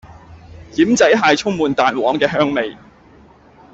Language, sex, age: Cantonese, male, 30-39